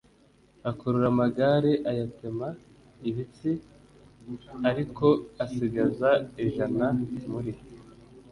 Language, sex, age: Kinyarwanda, male, 19-29